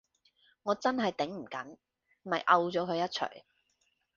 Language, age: Cantonese, 30-39